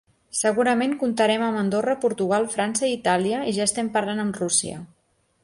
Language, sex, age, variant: Catalan, female, 40-49, Central